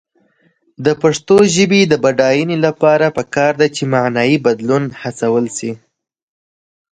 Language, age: Pashto, 19-29